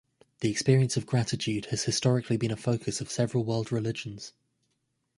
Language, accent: English, England English